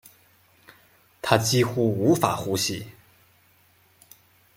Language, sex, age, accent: Chinese, male, 19-29, 出生地：湖北省